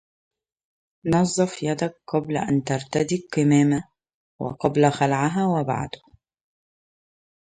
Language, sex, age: Arabic, female, 19-29